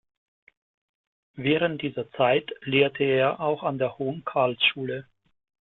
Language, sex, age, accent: German, male, 40-49, Deutschland Deutsch